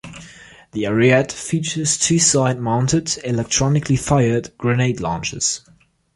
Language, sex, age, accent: English, male, under 19, England English